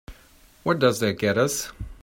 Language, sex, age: English, male, 50-59